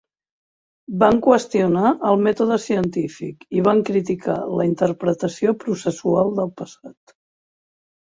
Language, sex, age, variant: Catalan, female, 60-69, Central